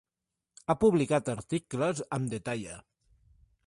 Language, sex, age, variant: Catalan, male, 30-39, Central